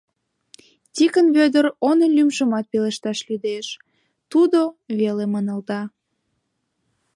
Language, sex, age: Mari, female, under 19